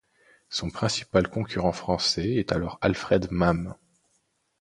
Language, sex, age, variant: French, male, 19-29, Français de métropole